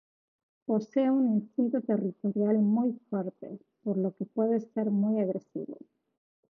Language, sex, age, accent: Spanish, female, 50-59, Rioplatense: Argentina, Uruguay, este de Bolivia, Paraguay